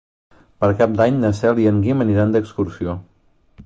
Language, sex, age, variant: Catalan, male, 40-49, Central